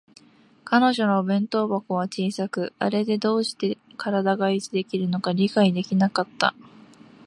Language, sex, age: Japanese, female, 19-29